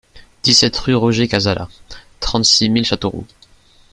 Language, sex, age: French, male, under 19